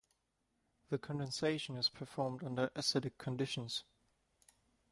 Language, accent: English, German